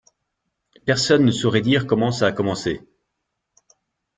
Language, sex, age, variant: French, male, 40-49, Français de métropole